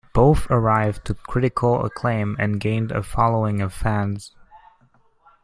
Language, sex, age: English, male, 19-29